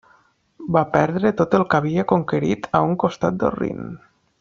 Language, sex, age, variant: Catalan, male, 19-29, Nord-Occidental